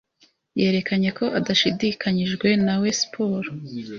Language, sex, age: Kinyarwanda, male, 40-49